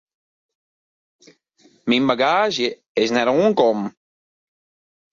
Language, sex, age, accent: Western Frisian, male, 19-29, Wâldfrysk